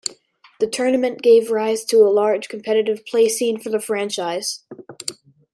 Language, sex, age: English, male, under 19